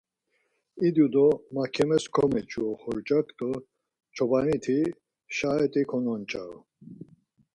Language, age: Laz, 60-69